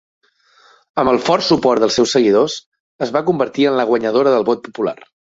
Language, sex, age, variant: Catalan, male, 30-39, Central